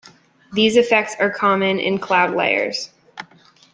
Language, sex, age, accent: English, female, 19-29, United States English